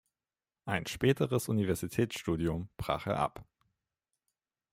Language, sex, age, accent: German, male, 19-29, Deutschland Deutsch